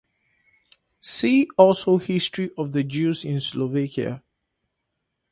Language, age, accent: English, 19-29, United States English; Southern African (South Africa, Zimbabwe, Namibia)